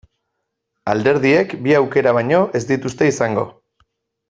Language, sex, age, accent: Basque, male, 30-39, Erdialdekoa edo Nafarra (Gipuzkoa, Nafarroa)